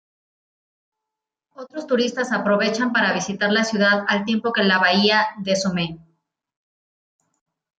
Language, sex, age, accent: Spanish, female, 40-49, México